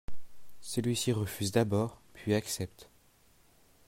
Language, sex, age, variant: French, male, under 19, Français de métropole